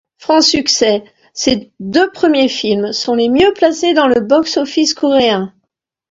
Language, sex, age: French, female, 50-59